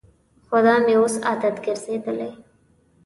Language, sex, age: Pashto, female, 19-29